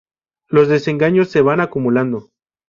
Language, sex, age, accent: Spanish, male, 19-29, México